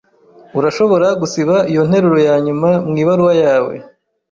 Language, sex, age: Kinyarwanda, male, 30-39